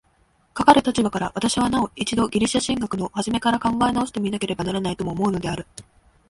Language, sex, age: Japanese, female, 19-29